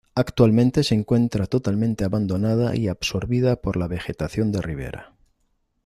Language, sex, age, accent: Spanish, male, 50-59, España: Norte peninsular (Asturias, Castilla y León, Cantabria, País Vasco, Navarra, Aragón, La Rioja, Guadalajara, Cuenca)